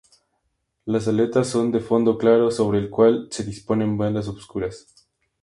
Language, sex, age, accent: Spanish, male, 19-29, México